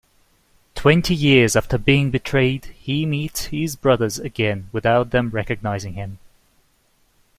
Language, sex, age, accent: English, male, 30-39, England English